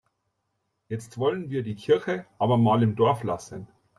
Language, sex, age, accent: German, male, 40-49, Deutschland Deutsch